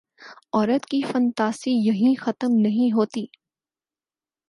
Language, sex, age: Urdu, female, 19-29